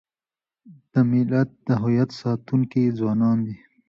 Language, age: Pashto, 19-29